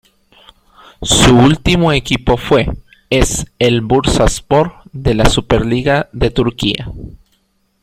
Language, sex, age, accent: Spanish, male, 40-49, Andino-Pacífico: Colombia, Perú, Ecuador, oeste de Bolivia y Venezuela andina